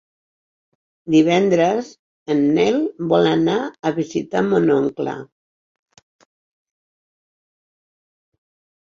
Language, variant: Catalan, Central